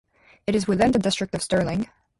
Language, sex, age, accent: English, female, 19-29, United States English